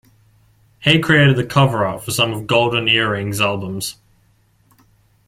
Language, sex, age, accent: English, male, under 19, Australian English